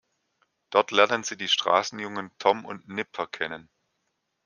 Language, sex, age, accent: German, male, 40-49, Deutschland Deutsch